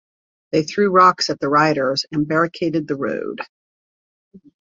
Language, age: English, 60-69